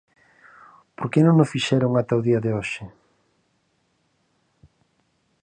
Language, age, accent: Galician, 40-49, Normativo (estándar)